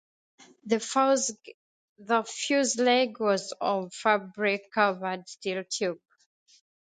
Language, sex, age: English, female, 19-29